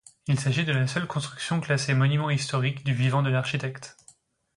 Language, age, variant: French, 19-29, Français de métropole